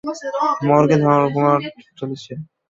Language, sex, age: Bengali, male, under 19